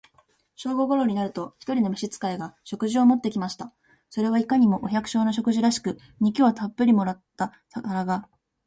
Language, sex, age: Japanese, female, 19-29